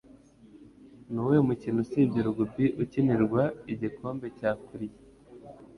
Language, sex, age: Kinyarwanda, male, 30-39